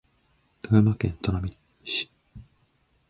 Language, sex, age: Japanese, male, 30-39